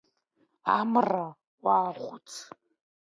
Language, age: Abkhazian, under 19